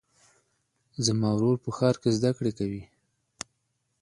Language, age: Pashto, 30-39